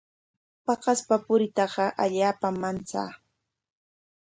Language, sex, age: Corongo Ancash Quechua, female, 30-39